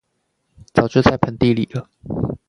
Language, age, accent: Chinese, 19-29, 出生地：彰化縣